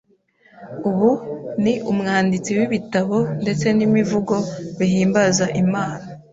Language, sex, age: Kinyarwanda, female, 19-29